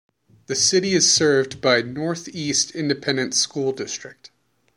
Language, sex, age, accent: English, male, 30-39, United States English